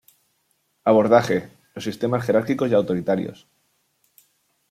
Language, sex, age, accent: Spanish, male, 19-29, España: Sur peninsular (Andalucia, Extremadura, Murcia)